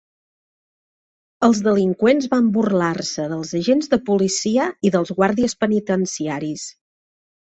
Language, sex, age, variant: Catalan, female, 50-59, Central